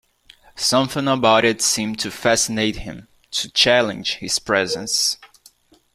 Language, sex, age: English, male, 19-29